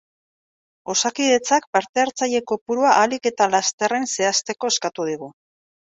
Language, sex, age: Basque, female, 40-49